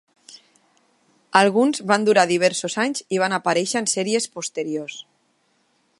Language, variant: Catalan, Central